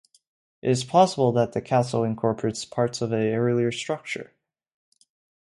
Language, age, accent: English, under 19, Canadian English